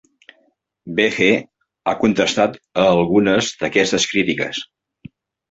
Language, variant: Catalan, Central